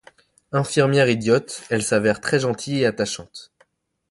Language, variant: French, Français de métropole